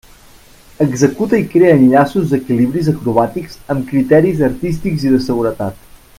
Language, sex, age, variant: Catalan, male, 30-39, Central